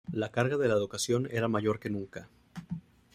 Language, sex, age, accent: Spanish, male, 19-29, México